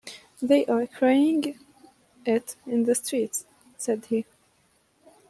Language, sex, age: English, female, 19-29